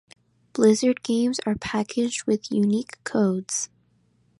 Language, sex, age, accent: English, female, under 19, United States English